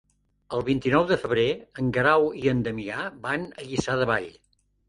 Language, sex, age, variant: Catalan, male, 80-89, Central